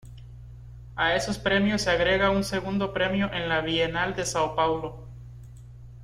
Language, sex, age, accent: Spanish, male, 19-29, México